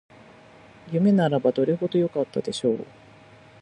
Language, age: Japanese, 60-69